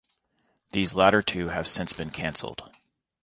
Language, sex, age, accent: English, male, 30-39, United States English